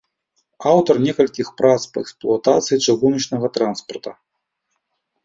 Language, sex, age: Belarusian, male, 40-49